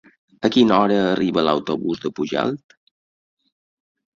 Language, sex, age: Catalan, male, 50-59